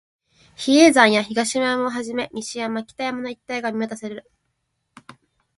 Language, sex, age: Japanese, female, 19-29